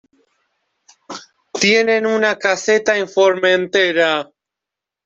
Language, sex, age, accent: Spanish, male, 19-29, Rioplatense: Argentina, Uruguay, este de Bolivia, Paraguay